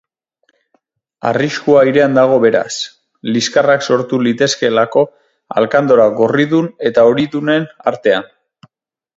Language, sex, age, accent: Basque, male, 30-39, Erdialdekoa edo Nafarra (Gipuzkoa, Nafarroa)